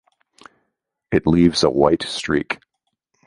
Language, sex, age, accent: English, male, 50-59, United States English